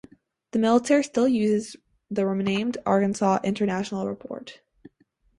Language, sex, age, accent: English, female, under 19, United States English